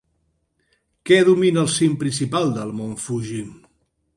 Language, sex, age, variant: Catalan, male, 50-59, Central